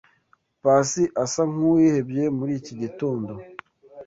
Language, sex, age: Kinyarwanda, male, 19-29